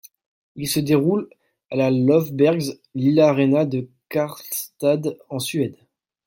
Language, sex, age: French, male, 19-29